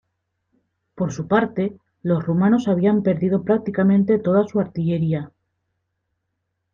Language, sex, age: Spanish, female, 30-39